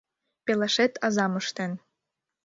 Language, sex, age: Mari, female, 19-29